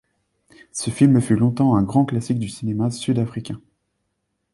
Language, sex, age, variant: French, male, 19-29, Français de métropole